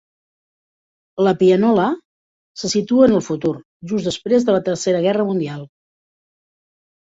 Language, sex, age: Catalan, female, 50-59